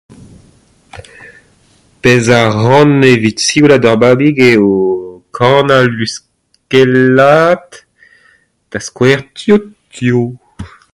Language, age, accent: Breton, 30-39, Kerneveg; Leoneg